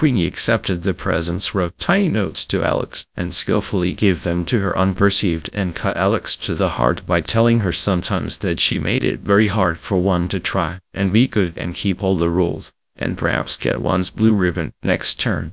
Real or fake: fake